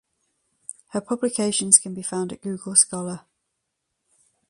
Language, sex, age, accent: English, female, 30-39, England English